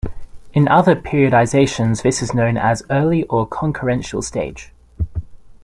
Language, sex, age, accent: English, male, 19-29, Australian English